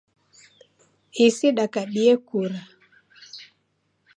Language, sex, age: Taita, female, 60-69